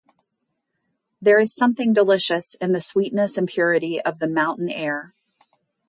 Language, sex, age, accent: English, female, 50-59, United States English